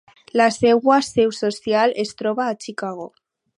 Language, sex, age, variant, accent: Catalan, female, under 19, Alacantí, valencià